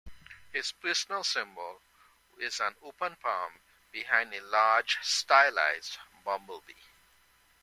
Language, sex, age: English, male, 40-49